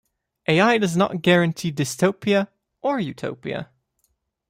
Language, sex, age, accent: English, male, 19-29, England English